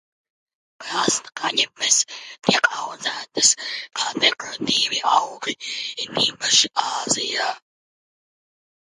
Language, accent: Latvian, bez akcenta